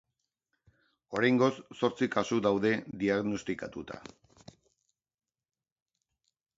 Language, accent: Basque, Erdialdekoa edo Nafarra (Gipuzkoa, Nafarroa)